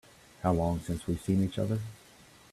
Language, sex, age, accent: English, male, 40-49, United States English